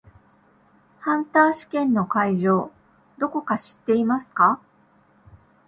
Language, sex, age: Japanese, female, 40-49